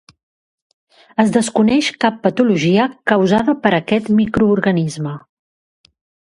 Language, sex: Catalan, female